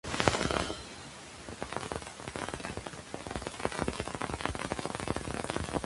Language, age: English, 19-29